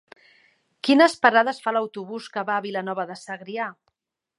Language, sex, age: Catalan, female, 50-59